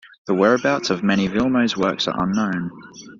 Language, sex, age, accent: English, male, 19-29, Australian English